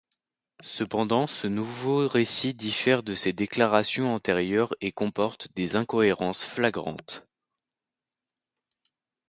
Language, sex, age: French, male, 50-59